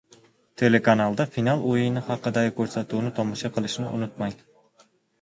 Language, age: Uzbek, 19-29